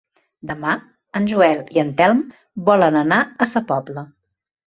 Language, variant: Catalan, Central